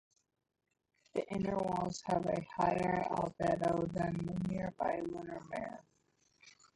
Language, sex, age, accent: English, female, under 19, United States English